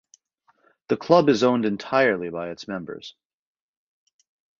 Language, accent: English, United States English